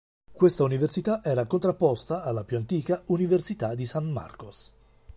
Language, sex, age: Italian, male, 50-59